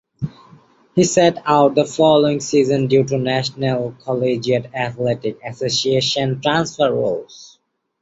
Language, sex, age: English, male, 19-29